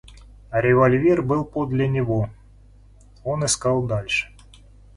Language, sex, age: Russian, male, 40-49